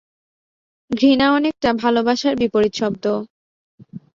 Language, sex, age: Bengali, female, 19-29